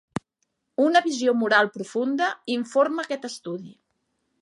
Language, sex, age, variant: Catalan, female, 40-49, Central